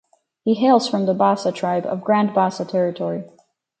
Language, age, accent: English, 19-29, Canadian English